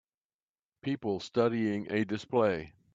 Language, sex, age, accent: English, male, 70-79, United States English